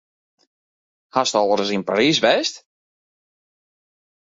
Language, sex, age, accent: Western Frisian, male, 19-29, Wâldfrysk